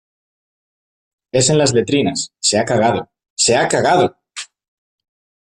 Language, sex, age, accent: Spanish, male, 30-39, España: Norte peninsular (Asturias, Castilla y León, Cantabria, País Vasco, Navarra, Aragón, La Rioja, Guadalajara, Cuenca)